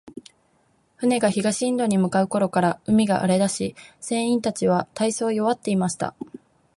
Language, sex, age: Japanese, female, 19-29